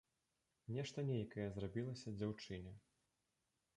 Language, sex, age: Belarusian, male, 19-29